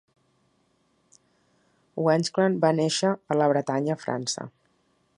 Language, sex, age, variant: Catalan, female, 30-39, Central